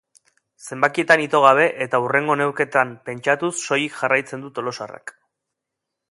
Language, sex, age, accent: Basque, male, 30-39, Erdialdekoa edo Nafarra (Gipuzkoa, Nafarroa)